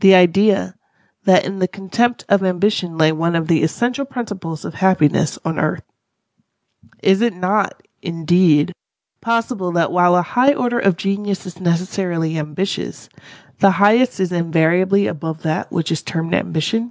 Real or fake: real